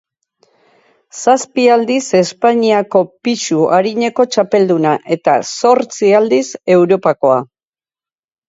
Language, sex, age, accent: Basque, female, 70-79, Erdialdekoa edo Nafarra (Gipuzkoa, Nafarroa)